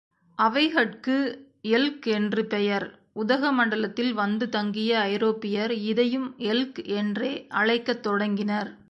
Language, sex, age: Tamil, female, 40-49